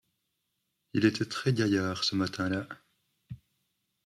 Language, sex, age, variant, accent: French, male, 30-39, Français d'Europe, Français de Belgique